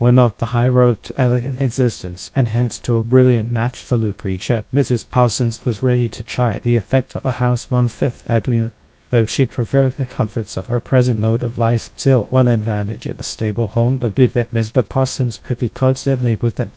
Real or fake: fake